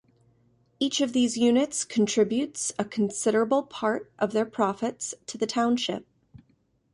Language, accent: English, United States English